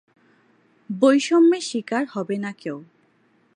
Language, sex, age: Bengali, male, 30-39